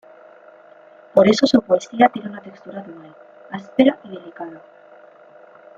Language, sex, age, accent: Spanish, female, 19-29, España: Norte peninsular (Asturias, Castilla y León, Cantabria, País Vasco, Navarra, Aragón, La Rioja, Guadalajara, Cuenca)